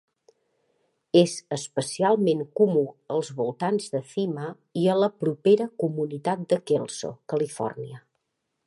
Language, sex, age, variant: Catalan, female, 50-59, Central